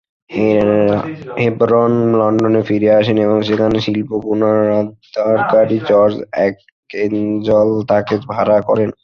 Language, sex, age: Bengali, male, 19-29